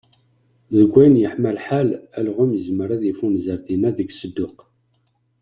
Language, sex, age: Kabyle, male, 30-39